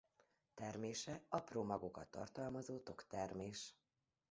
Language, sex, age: Hungarian, female, 40-49